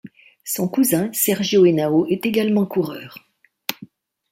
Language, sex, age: French, female, 60-69